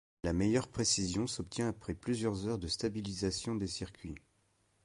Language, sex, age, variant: French, male, 19-29, Français de métropole